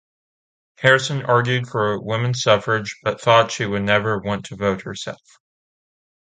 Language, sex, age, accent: English, male, under 19, United States English